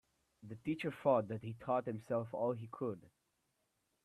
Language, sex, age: English, male, under 19